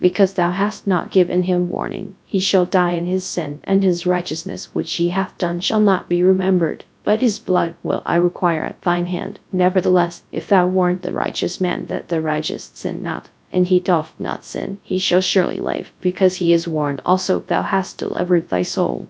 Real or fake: fake